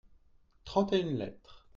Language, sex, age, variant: French, male, 30-39, Français de métropole